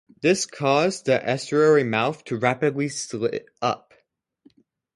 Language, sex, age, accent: English, male, under 19, United States English